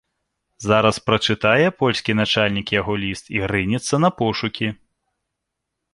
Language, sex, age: Belarusian, male, 30-39